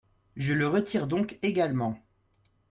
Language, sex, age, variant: French, male, 19-29, Français de métropole